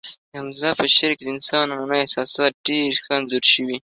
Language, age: Pashto, 19-29